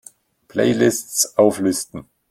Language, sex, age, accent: German, male, 40-49, Deutschland Deutsch